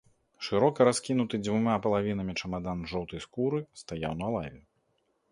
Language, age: Belarusian, 30-39